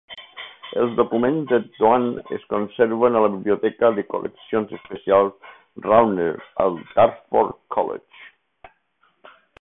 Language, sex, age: Catalan, male, 60-69